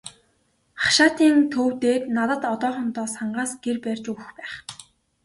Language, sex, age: Mongolian, female, 19-29